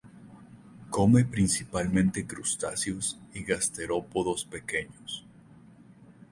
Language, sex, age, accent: Spanish, male, 30-39, México